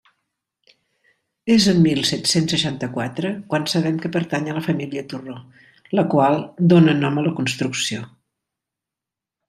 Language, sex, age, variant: Catalan, female, 70-79, Central